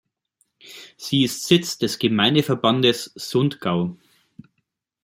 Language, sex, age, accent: German, male, 30-39, Deutschland Deutsch